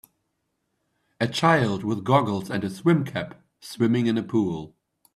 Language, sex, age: English, male, 30-39